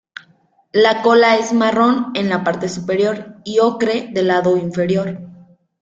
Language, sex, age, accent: Spanish, female, 19-29, México